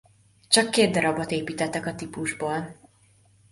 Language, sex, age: Hungarian, female, 19-29